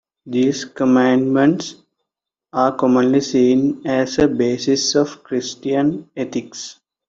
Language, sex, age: English, male, 19-29